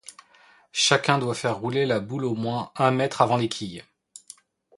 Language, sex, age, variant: French, male, 30-39, Français de métropole